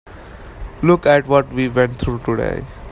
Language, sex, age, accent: English, male, 19-29, India and South Asia (India, Pakistan, Sri Lanka)